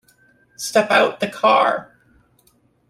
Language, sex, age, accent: English, female, 30-39, United States English